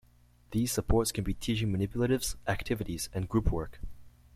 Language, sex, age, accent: English, male, under 19, Canadian English